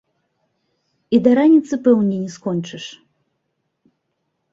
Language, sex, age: Belarusian, female, 40-49